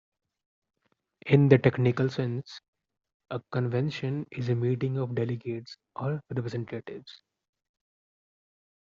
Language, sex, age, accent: English, male, 19-29, India and South Asia (India, Pakistan, Sri Lanka)